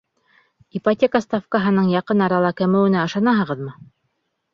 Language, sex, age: Bashkir, female, 30-39